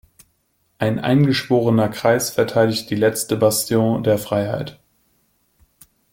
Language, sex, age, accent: German, male, 19-29, Deutschland Deutsch